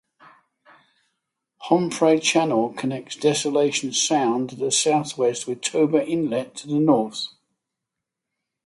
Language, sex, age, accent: English, male, 80-89, England English